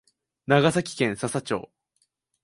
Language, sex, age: Japanese, male, 19-29